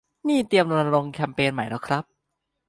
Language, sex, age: Thai, male, 19-29